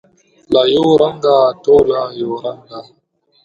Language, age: Pashto, 19-29